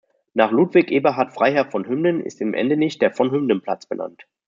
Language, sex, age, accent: German, male, 30-39, Deutschland Deutsch